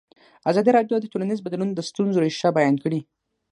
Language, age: Pashto, under 19